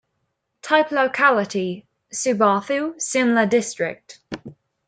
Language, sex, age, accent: English, female, under 19, England English